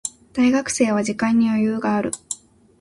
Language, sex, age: Japanese, female, 19-29